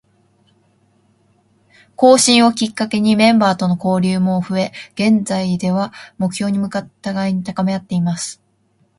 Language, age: Japanese, 19-29